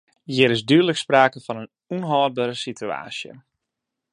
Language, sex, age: Western Frisian, male, 19-29